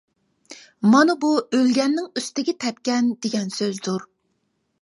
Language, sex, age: Uyghur, female, 30-39